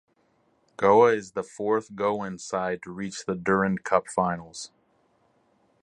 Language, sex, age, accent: English, male, 40-49, United States English